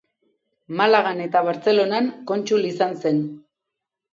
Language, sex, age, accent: Basque, female, 40-49, Erdialdekoa edo Nafarra (Gipuzkoa, Nafarroa)